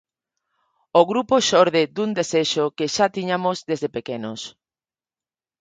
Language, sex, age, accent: Galician, female, 40-49, Normativo (estándar)